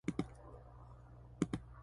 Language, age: English, under 19